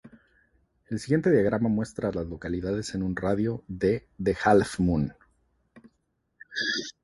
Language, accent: Spanish, México